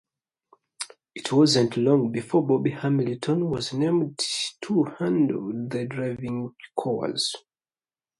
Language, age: English, 19-29